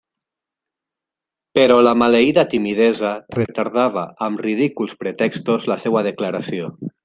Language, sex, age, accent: Catalan, male, 19-29, valencià